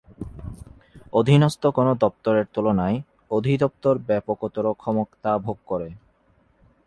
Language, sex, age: Bengali, male, 19-29